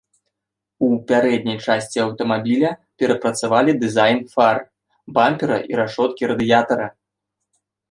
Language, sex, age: Belarusian, male, 19-29